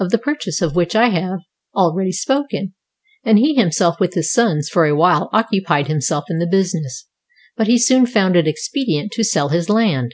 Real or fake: real